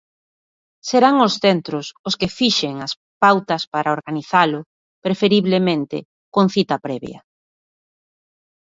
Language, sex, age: Galician, female, 40-49